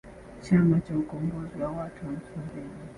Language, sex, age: Swahili, female, 30-39